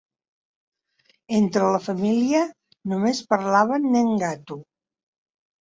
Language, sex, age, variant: Catalan, female, 70-79, Central